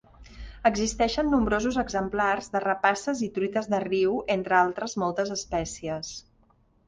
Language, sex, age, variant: Catalan, female, 50-59, Central